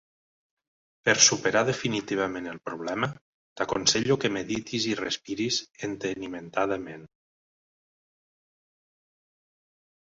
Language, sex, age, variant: Catalan, male, 40-49, Nord-Occidental